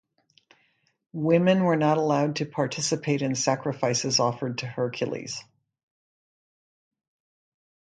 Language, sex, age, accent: English, female, 60-69, United States English